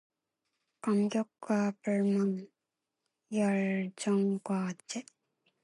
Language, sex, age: Korean, female, 19-29